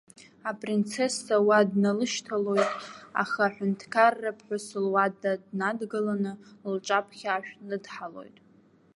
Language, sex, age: Abkhazian, female, 19-29